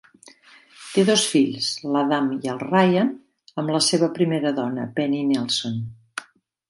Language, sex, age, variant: Catalan, female, 60-69, Central